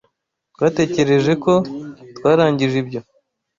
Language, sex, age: Kinyarwanda, male, 19-29